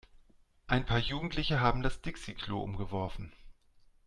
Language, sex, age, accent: German, male, 40-49, Deutschland Deutsch